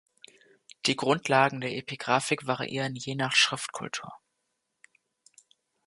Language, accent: German, Deutschland Deutsch